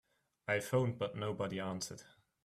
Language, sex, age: English, male, 19-29